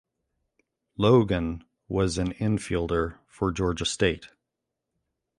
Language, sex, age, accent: English, male, 40-49, United States English